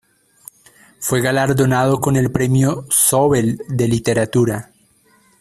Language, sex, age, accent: Spanish, male, 19-29, Andino-Pacífico: Colombia, Perú, Ecuador, oeste de Bolivia y Venezuela andina